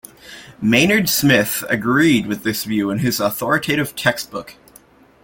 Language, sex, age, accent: English, male, under 19, Canadian English